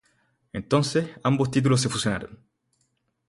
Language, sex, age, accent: Spanish, male, 19-29, Chileno: Chile, Cuyo